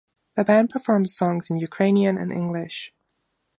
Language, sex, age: English, female, 19-29